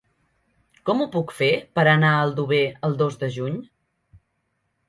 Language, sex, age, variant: Catalan, female, 30-39, Septentrional